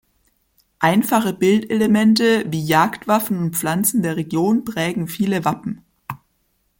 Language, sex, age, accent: German, male, 19-29, Deutschland Deutsch